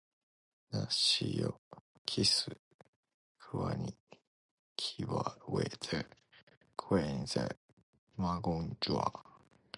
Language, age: English, 19-29